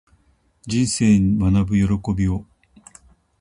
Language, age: Japanese, 50-59